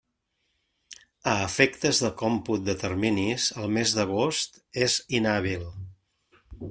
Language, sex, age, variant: Catalan, male, 50-59, Central